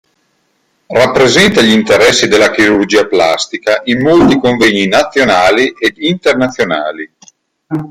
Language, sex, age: Italian, male, 40-49